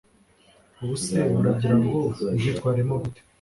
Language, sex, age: Kinyarwanda, male, 19-29